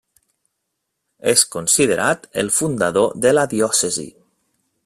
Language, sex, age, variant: Catalan, male, 30-39, Nord-Occidental